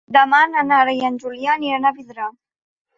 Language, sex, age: Catalan, female, under 19